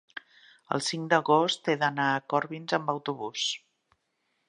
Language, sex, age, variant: Catalan, female, 50-59, Central